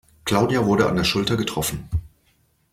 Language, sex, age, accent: German, male, 50-59, Deutschland Deutsch